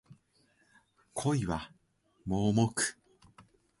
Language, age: Japanese, 19-29